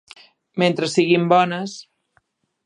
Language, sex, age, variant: Catalan, female, 50-59, Central